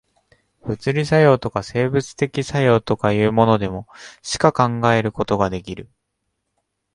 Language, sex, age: Japanese, male, under 19